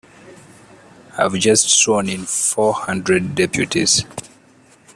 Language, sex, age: English, male, 19-29